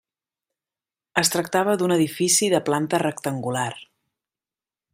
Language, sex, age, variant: Catalan, female, 30-39, Central